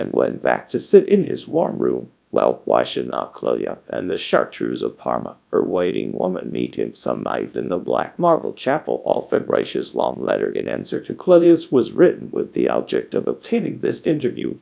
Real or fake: fake